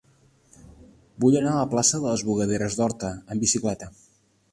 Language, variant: Catalan, Central